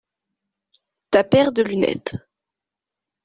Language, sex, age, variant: French, female, 19-29, Français de métropole